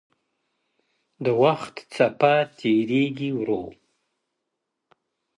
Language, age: Pashto, 50-59